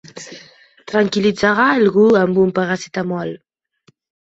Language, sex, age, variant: Catalan, female, 19-29, Balear